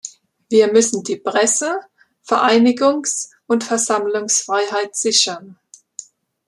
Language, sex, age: German, female, 50-59